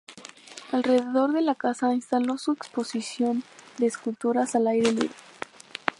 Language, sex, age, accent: Spanish, female, 19-29, México